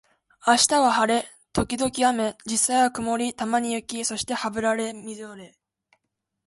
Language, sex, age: Japanese, female, 19-29